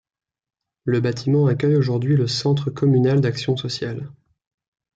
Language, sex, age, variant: French, male, 19-29, Français de métropole